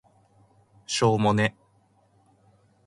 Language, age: Japanese, 19-29